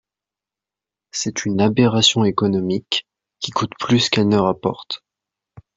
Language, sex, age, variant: French, male, under 19, Français de métropole